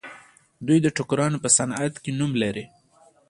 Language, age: Pashto, 19-29